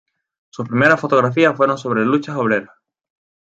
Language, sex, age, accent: Spanish, male, 19-29, España: Islas Canarias